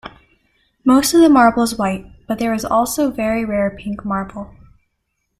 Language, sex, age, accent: English, female, under 19, United States English